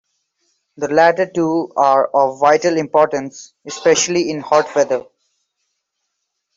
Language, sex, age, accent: English, male, 19-29, India and South Asia (India, Pakistan, Sri Lanka)